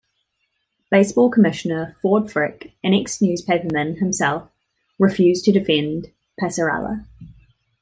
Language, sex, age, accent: English, female, 19-29, New Zealand English